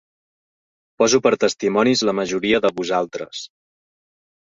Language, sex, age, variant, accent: Catalan, male, 30-39, Central, central